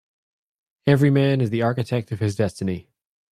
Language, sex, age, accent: English, male, 30-39, United States English